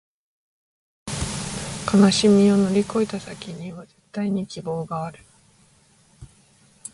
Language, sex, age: Japanese, female, 19-29